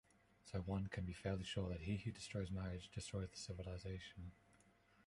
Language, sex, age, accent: English, male, 19-29, Australian English